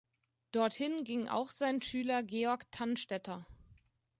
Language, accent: German, Deutschland Deutsch